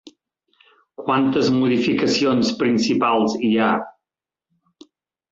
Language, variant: Catalan, Central